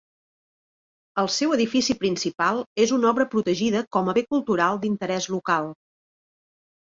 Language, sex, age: Catalan, female, 40-49